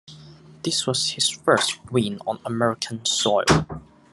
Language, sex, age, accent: English, male, under 19, Hong Kong English